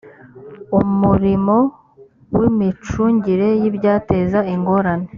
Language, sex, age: Kinyarwanda, female, under 19